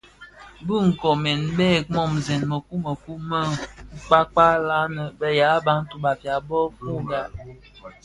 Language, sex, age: Bafia, female, 30-39